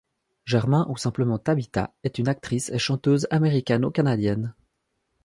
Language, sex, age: French, male, 30-39